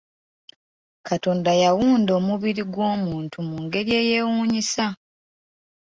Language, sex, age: Ganda, female, 19-29